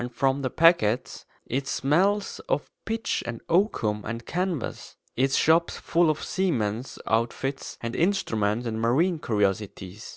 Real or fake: real